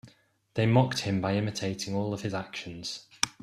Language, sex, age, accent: English, male, 30-39, England English